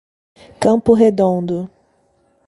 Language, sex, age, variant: Portuguese, female, 30-39, Portuguese (Brasil)